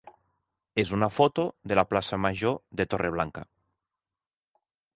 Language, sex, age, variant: Catalan, male, 30-39, Central